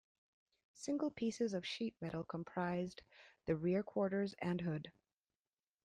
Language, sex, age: English, female, 40-49